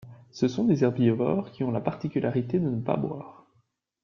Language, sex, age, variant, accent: French, male, 19-29, Français d'Europe, Français de Suisse